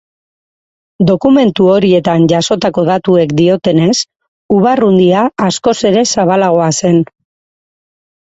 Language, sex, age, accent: Basque, female, 30-39, Mendebalekoa (Araba, Bizkaia, Gipuzkoako mendebaleko herri batzuk)